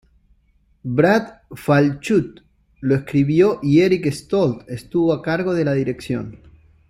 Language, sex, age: Spanish, male, 30-39